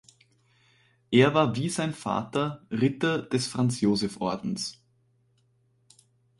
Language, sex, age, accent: German, male, 19-29, Österreichisches Deutsch